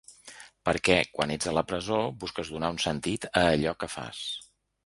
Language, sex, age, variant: Catalan, male, 50-59, Central